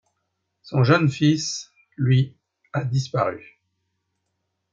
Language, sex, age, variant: French, male, 50-59, Français de métropole